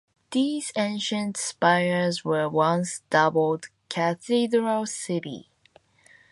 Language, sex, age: English, female, 19-29